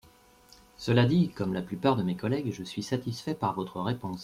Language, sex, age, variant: French, male, 40-49, Français de métropole